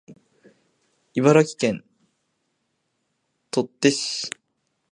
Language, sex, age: Japanese, male, 19-29